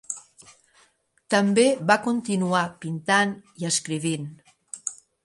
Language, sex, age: Catalan, female, 60-69